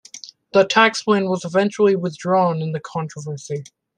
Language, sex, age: English, male, 19-29